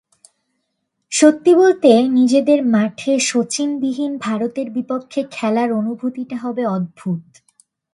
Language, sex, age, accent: Bengali, female, under 19, প্রমিত বাংলা